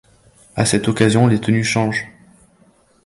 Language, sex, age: French, male, 30-39